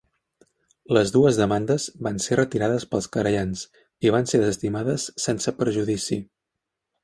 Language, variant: Catalan, Central